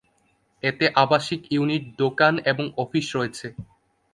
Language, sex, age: Bengali, male, 19-29